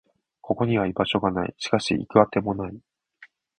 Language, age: Japanese, 19-29